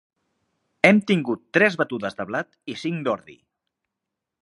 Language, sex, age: Catalan, male, 30-39